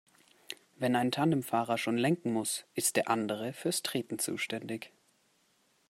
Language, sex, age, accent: German, male, under 19, Deutschland Deutsch